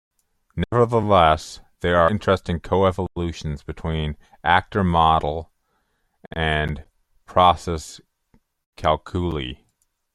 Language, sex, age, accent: English, male, 30-39, Canadian English